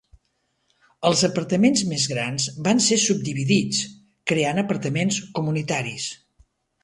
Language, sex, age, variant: Catalan, male, 60-69, Nord-Occidental